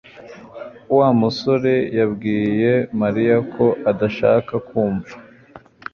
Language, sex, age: Kinyarwanda, male, under 19